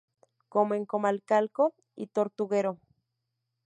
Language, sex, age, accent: Spanish, female, 19-29, México